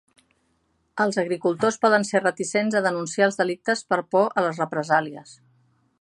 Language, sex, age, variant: Catalan, female, 50-59, Central